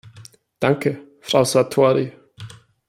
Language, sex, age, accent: German, male, 19-29, Österreichisches Deutsch